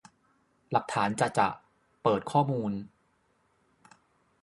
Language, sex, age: Thai, male, 40-49